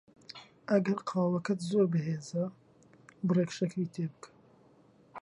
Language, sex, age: Central Kurdish, male, 19-29